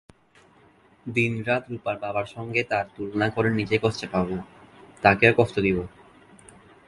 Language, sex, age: Bengali, male, 19-29